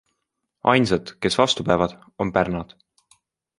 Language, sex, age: Estonian, male, 19-29